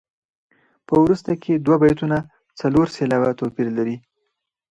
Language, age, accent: Pashto, 30-39, پکتیا ولایت، احمدزی